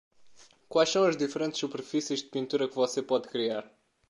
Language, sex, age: Portuguese, male, 19-29